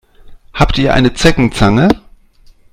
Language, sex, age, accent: German, male, 40-49, Deutschland Deutsch